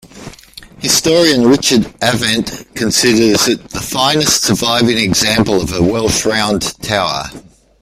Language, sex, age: English, male, 60-69